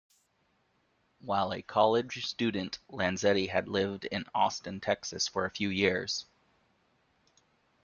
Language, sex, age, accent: English, male, 19-29, United States English